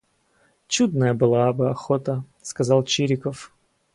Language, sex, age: Russian, male, 19-29